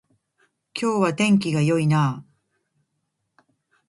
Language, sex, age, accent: Japanese, female, 50-59, 標準語; 東京